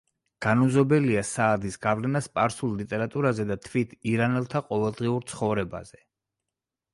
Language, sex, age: Georgian, male, 40-49